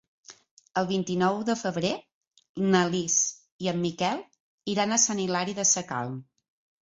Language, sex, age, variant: Catalan, female, 40-49, Central